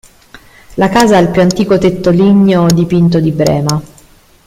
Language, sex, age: Italian, female, 30-39